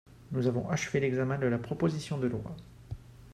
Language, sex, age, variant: French, male, 40-49, Français de métropole